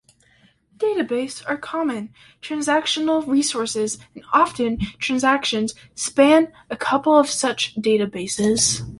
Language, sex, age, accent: English, male, under 19, United States English